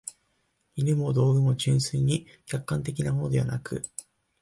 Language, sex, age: Japanese, male, 19-29